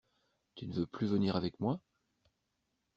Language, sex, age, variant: French, male, 50-59, Français de métropole